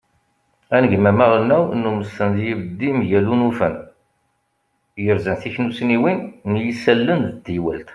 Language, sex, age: Kabyle, male, 40-49